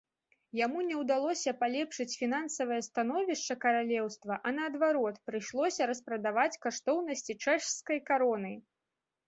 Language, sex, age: Belarusian, female, 19-29